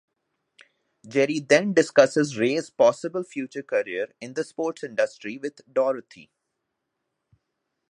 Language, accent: English, India and South Asia (India, Pakistan, Sri Lanka)